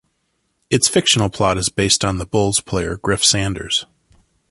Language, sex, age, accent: English, male, 40-49, United States English